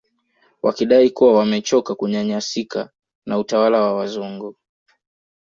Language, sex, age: Swahili, male, 19-29